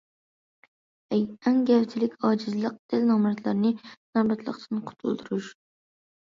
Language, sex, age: Uyghur, female, under 19